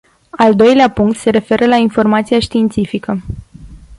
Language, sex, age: Romanian, female, 19-29